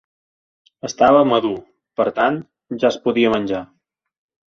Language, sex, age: Catalan, male, 30-39